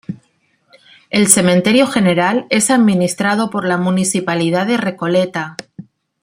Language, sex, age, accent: Spanish, female, 40-49, España: Islas Canarias